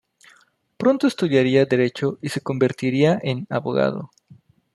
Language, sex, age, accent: Spanish, male, 30-39, México